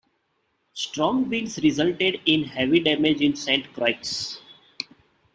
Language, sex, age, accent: English, male, 19-29, India and South Asia (India, Pakistan, Sri Lanka)